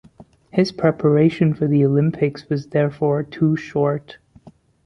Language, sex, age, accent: English, male, 30-39, India and South Asia (India, Pakistan, Sri Lanka)